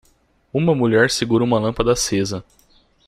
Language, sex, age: Portuguese, male, 19-29